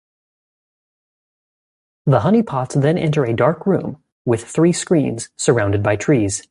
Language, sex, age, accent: English, male, 19-29, United States English